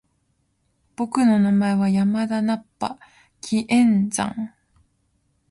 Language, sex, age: Japanese, female, 19-29